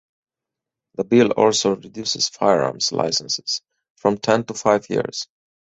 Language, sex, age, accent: English, male, 40-49, United States English